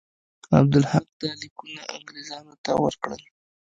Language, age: Pashto, 19-29